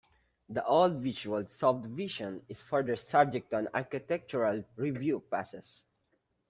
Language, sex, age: English, male, 19-29